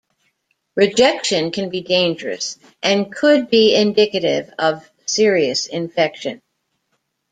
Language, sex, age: English, female, 60-69